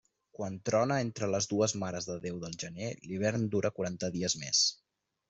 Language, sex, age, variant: Catalan, male, 19-29, Central